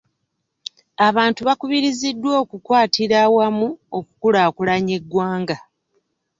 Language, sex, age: Ganda, female, 50-59